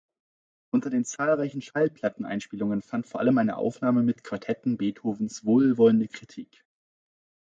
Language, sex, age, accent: German, male, 19-29, Deutschland Deutsch